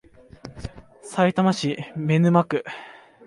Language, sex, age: Japanese, male, under 19